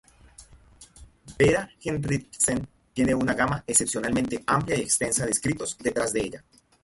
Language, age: Spanish, 50-59